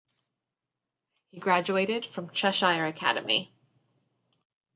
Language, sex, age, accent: English, female, 19-29, United States English